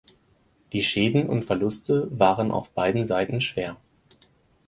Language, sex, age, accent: German, male, 19-29, Deutschland Deutsch